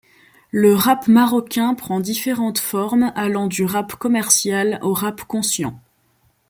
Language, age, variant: French, 19-29, Français de métropole